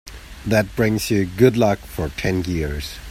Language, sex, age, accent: English, male, 30-39, England English